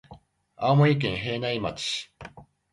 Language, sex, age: Japanese, male, 40-49